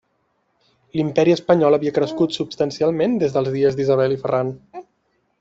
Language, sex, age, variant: Catalan, male, 30-39, Central